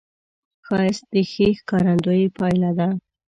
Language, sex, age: Pashto, female, under 19